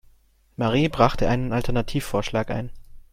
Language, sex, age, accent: German, male, 30-39, Deutschland Deutsch